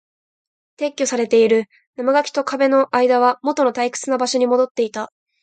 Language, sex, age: Japanese, female, 19-29